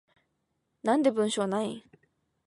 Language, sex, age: Japanese, female, 19-29